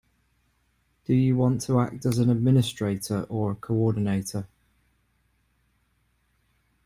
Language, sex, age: English, male, 30-39